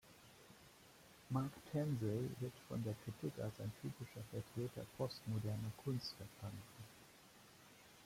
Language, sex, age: German, male, 50-59